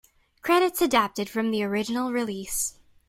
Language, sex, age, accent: English, female, under 19, United States English